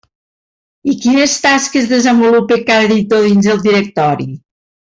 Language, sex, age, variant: Catalan, female, 50-59, Nord-Occidental